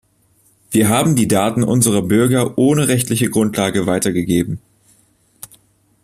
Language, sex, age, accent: German, male, 19-29, Deutschland Deutsch